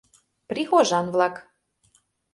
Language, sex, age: Mari, female, 30-39